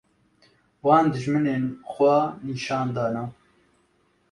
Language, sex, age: Kurdish, male, 19-29